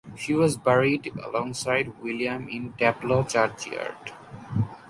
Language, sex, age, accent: English, male, under 19, India and South Asia (India, Pakistan, Sri Lanka)